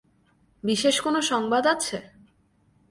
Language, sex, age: Bengali, female, 19-29